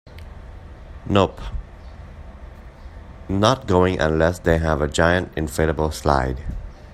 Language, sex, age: English, male, 19-29